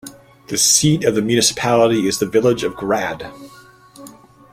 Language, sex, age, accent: English, male, 40-49, Canadian English